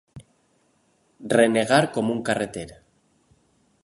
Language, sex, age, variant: Catalan, male, 30-39, Alacantí